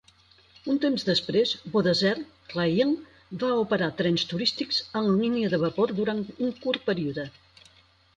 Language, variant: Catalan, Central